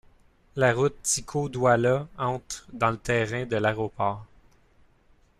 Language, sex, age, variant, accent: French, male, 19-29, Français d'Amérique du Nord, Français du Canada